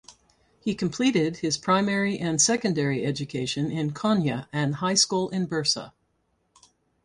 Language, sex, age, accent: English, female, 60-69, United States English